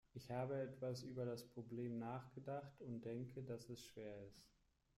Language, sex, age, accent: German, male, 30-39, Deutschland Deutsch